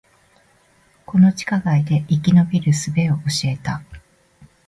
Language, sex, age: Japanese, female, 50-59